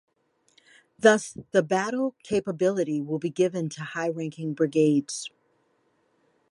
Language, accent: English, United States English